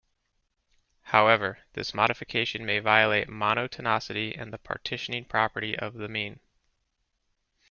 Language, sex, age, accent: English, male, 40-49, United States English